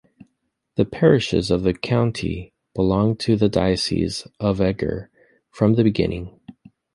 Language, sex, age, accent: English, male, 30-39, United States English